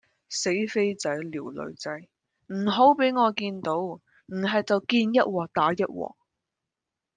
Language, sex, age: Cantonese, female, 19-29